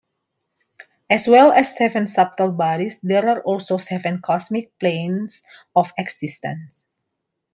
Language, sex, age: English, female, 30-39